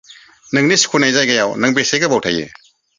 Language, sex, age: Bodo, female, 40-49